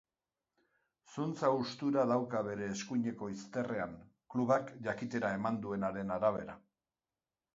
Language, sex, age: Basque, male, 60-69